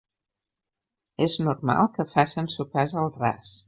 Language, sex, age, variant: Catalan, female, 40-49, Central